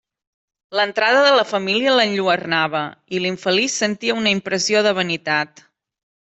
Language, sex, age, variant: Catalan, female, 40-49, Central